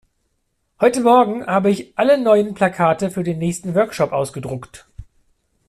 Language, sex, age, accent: German, male, 40-49, Deutschland Deutsch